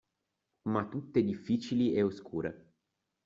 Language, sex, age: Italian, male, 19-29